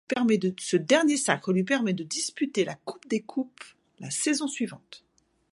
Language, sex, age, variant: French, female, 50-59, Français de métropole